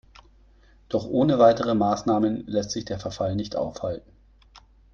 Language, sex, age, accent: German, male, 30-39, Deutschland Deutsch